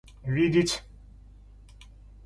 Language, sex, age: Russian, male, 40-49